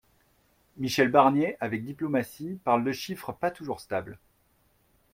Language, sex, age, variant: French, male, 30-39, Français de métropole